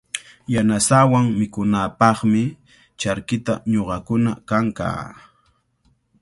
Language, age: Cajatambo North Lima Quechua, 19-29